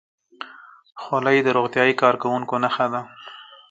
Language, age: Pashto, 30-39